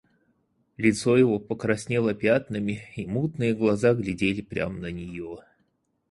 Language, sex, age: Russian, male, 30-39